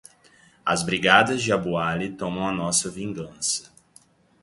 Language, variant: Portuguese, Portuguese (Brasil)